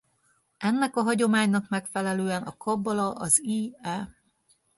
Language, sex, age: Hungarian, female, 40-49